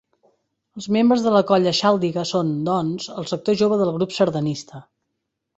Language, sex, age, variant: Catalan, female, 30-39, Central